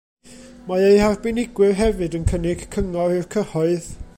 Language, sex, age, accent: Welsh, male, 40-49, Y Deyrnas Unedig Cymraeg